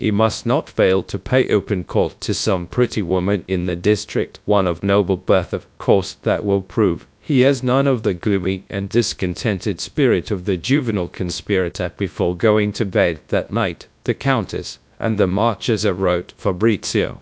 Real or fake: fake